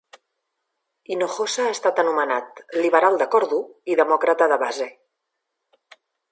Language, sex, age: Catalan, female, 40-49